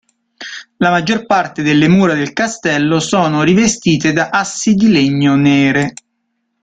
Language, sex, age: Italian, male, 30-39